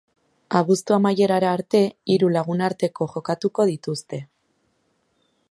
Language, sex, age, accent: Basque, female, 19-29, Erdialdekoa edo Nafarra (Gipuzkoa, Nafarroa)